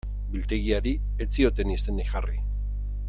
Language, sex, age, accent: Basque, male, 50-59, Erdialdekoa edo Nafarra (Gipuzkoa, Nafarroa)